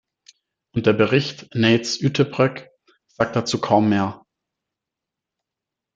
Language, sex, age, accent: German, male, 19-29, Deutschland Deutsch